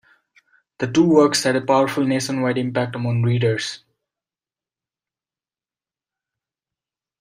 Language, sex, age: English, male, 19-29